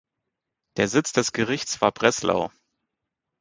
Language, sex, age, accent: German, male, 30-39, Deutschland Deutsch